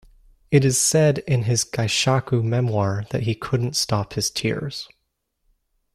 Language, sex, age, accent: English, male, 19-29, United States English